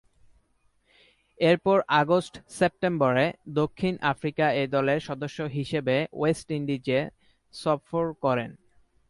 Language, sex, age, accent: Bengali, male, 19-29, Standard Bengali